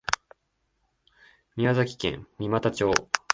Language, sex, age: Japanese, male, 19-29